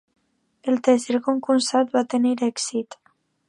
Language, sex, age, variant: Catalan, female, under 19, Alacantí